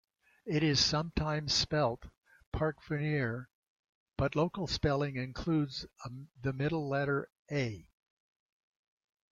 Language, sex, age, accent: English, male, 80-89, United States English